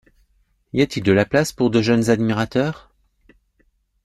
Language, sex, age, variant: French, male, 40-49, Français de métropole